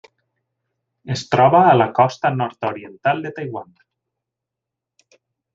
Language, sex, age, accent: Catalan, male, 40-49, valencià